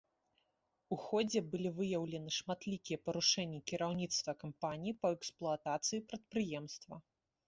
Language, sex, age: Belarusian, female, 30-39